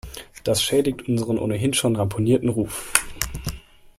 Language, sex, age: German, male, 19-29